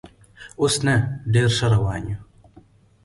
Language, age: Pashto, 30-39